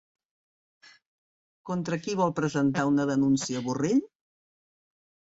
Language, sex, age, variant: Catalan, female, 50-59, Central